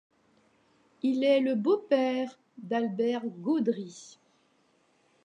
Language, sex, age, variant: French, female, 50-59, Français de métropole